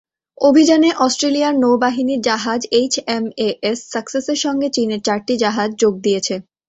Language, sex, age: Bengali, female, 19-29